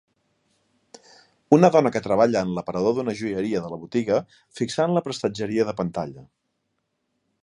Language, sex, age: Catalan, male, 40-49